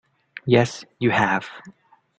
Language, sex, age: English, male, 19-29